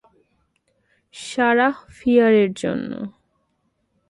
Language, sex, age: Bengali, female, 19-29